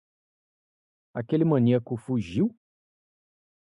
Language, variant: Portuguese, Portuguese (Brasil)